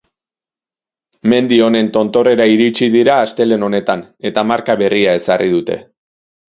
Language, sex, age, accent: Basque, male, 19-29, Mendebalekoa (Araba, Bizkaia, Gipuzkoako mendebaleko herri batzuk)